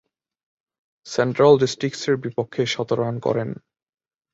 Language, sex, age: Bengali, male, 19-29